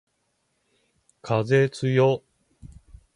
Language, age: Japanese, 50-59